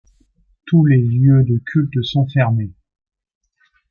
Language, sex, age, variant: French, male, 40-49, Français de métropole